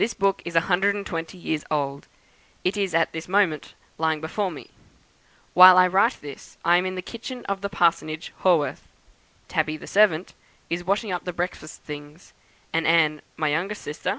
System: none